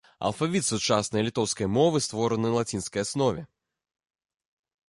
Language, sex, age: Belarusian, male, 30-39